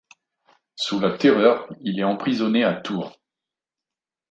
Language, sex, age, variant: French, male, 40-49, Français de métropole